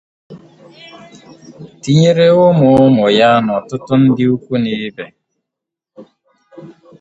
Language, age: Igbo, 19-29